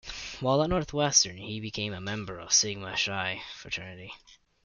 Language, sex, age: English, male, under 19